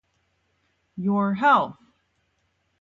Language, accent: English, United States English